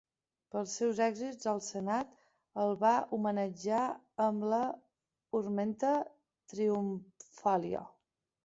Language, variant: Catalan, Nord-Occidental